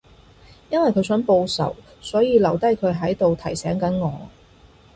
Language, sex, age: Cantonese, female, 30-39